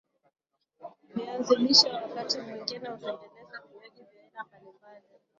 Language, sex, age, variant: Swahili, female, 19-29, Kiswahili cha Bara ya Kenya